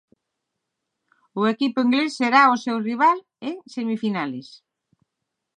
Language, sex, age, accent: Galician, male, 19-29, Central (gheada)